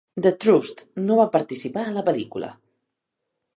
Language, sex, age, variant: Catalan, female, 40-49, Central